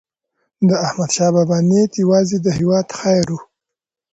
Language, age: Pashto, 19-29